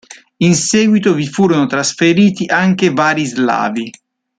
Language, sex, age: Italian, male, 30-39